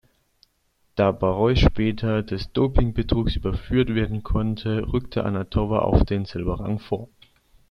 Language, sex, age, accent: German, male, 19-29, Deutschland Deutsch